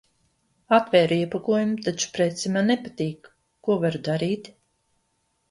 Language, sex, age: Latvian, female, 60-69